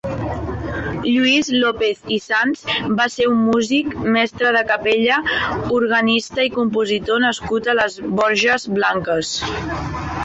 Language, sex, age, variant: Catalan, male, 40-49, Central